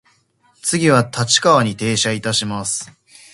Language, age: Japanese, 19-29